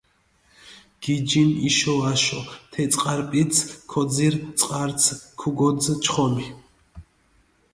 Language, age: Mingrelian, 30-39